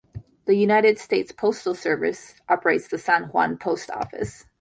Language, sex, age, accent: English, female, 19-29, United States English